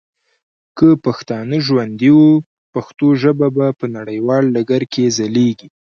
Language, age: Pashto, 19-29